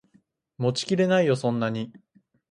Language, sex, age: Japanese, male, under 19